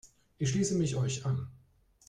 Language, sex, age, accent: German, male, 30-39, Deutschland Deutsch